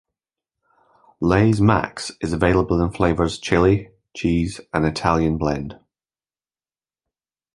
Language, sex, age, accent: English, male, 40-49, Scottish English